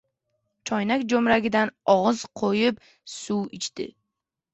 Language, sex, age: Uzbek, male, under 19